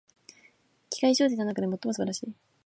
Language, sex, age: Japanese, female, under 19